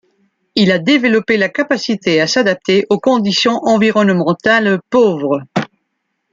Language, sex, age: French, female, 50-59